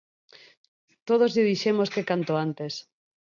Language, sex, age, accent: Galician, female, 40-49, Normativo (estándar)